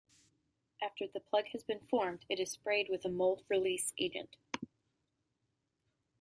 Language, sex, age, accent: English, female, 30-39, United States English